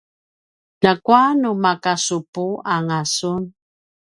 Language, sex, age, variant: Paiwan, female, 50-59, pinayuanan a kinaikacedasan (東排灣語)